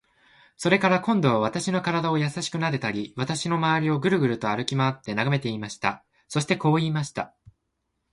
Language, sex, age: Japanese, male, 19-29